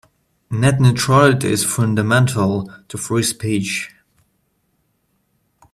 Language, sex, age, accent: English, male, 19-29, United States English